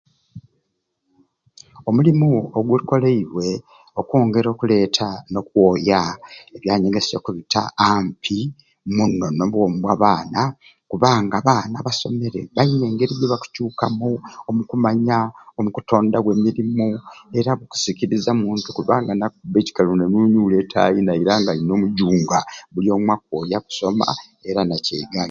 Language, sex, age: Ruuli, male, 70-79